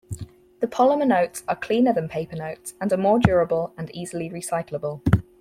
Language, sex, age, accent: English, female, 19-29, England English; New Zealand English